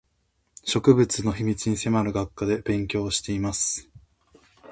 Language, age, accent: Japanese, 19-29, 標準語